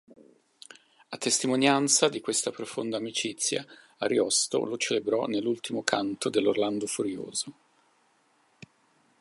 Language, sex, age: Italian, male, 50-59